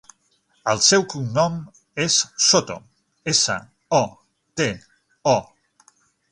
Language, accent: Catalan, central; septentrional